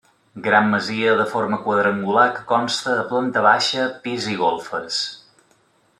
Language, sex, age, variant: Catalan, male, 30-39, Balear